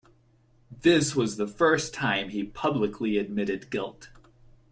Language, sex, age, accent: English, male, 30-39, United States English